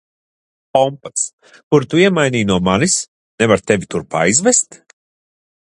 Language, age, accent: Latvian, 30-39, nav